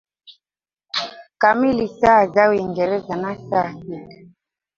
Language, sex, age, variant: Swahili, female, 19-29, Kiswahili cha Bara ya Kenya